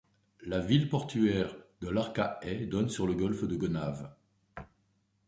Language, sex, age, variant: French, male, 60-69, Français de métropole